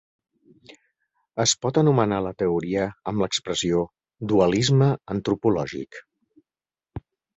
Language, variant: Catalan, Central